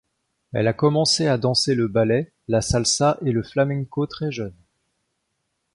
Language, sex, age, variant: French, male, 30-39, Français de métropole